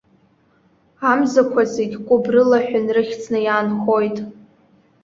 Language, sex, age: Abkhazian, female, under 19